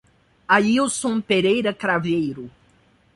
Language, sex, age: Portuguese, male, 19-29